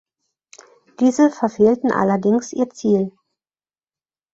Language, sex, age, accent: German, female, 40-49, Deutschland Deutsch